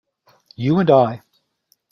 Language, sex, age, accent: English, male, 40-49, United States English